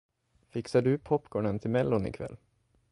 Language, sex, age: Swedish, male, 19-29